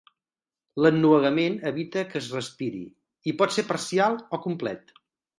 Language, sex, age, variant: Catalan, male, 50-59, Central